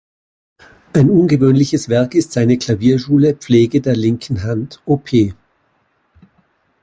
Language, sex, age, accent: German, male, 50-59, Österreichisches Deutsch